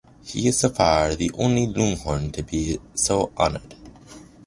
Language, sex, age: English, male, 19-29